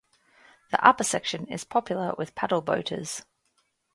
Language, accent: English, Australian English